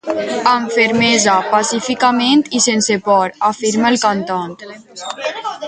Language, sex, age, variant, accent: Catalan, female, under 19, Valencià meridional, valencià